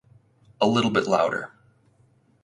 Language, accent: English, United States English